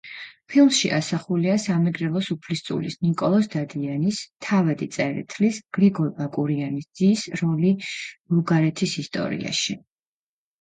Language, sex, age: Georgian, female, 19-29